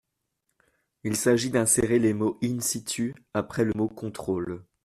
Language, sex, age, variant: French, male, 19-29, Français de métropole